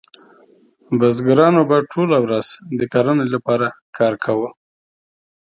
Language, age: Pashto, 40-49